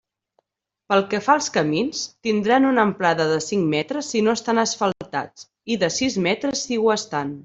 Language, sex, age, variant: Catalan, female, 30-39, Central